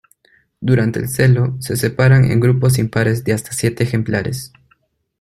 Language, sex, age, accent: Spanish, male, 30-39, Andino-Pacífico: Colombia, Perú, Ecuador, oeste de Bolivia y Venezuela andina